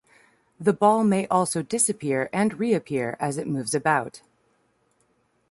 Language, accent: English, United States English